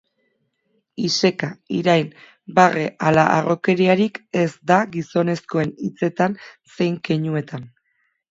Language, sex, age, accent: Basque, female, 30-39, Erdialdekoa edo Nafarra (Gipuzkoa, Nafarroa)